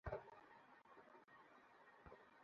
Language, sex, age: Bengali, male, 19-29